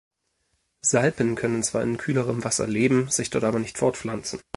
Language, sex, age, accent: German, male, 19-29, Deutschland Deutsch